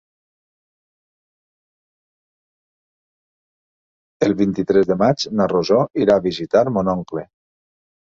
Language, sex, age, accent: Catalan, male, 50-59, valencià